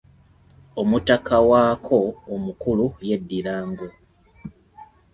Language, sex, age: Ganda, male, 19-29